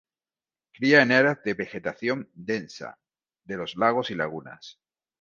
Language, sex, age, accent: Spanish, male, 50-59, España: Sur peninsular (Andalucia, Extremadura, Murcia)